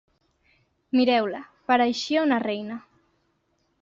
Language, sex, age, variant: Catalan, female, under 19, Central